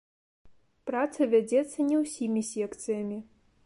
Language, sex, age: Belarusian, female, 19-29